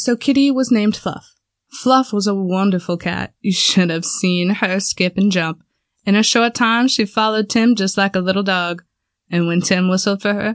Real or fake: real